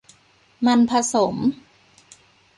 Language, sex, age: Thai, female, 30-39